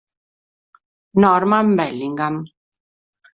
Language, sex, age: Italian, female, 50-59